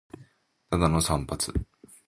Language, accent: Japanese, 日本人